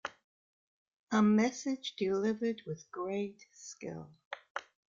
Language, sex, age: English, female, 70-79